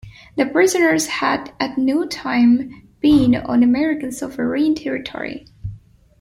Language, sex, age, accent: English, female, 19-29, United States English